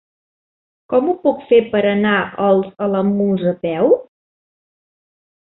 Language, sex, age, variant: Catalan, female, 40-49, Central